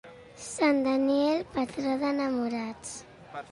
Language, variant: Catalan, Central